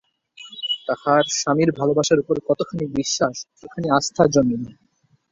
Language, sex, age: Bengali, male, 19-29